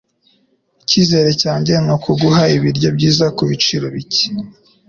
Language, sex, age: Kinyarwanda, male, under 19